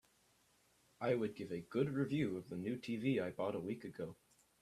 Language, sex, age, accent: English, male, under 19, United States English